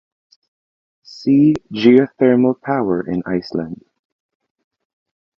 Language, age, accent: English, 30-39, Filipino